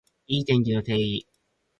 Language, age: Japanese, 19-29